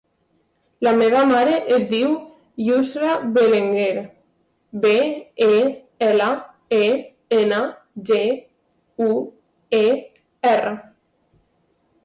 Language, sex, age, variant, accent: Catalan, female, 19-29, Valencià meridional, valencià